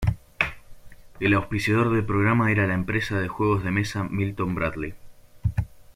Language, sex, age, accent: Spanish, male, 19-29, Rioplatense: Argentina, Uruguay, este de Bolivia, Paraguay